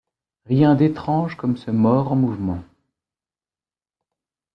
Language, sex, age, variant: French, male, 40-49, Français de métropole